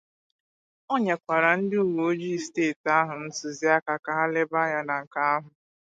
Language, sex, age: Igbo, female, 19-29